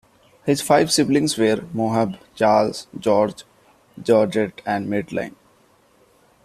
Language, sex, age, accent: English, male, 30-39, India and South Asia (India, Pakistan, Sri Lanka)